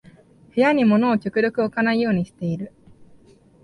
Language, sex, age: Japanese, female, 19-29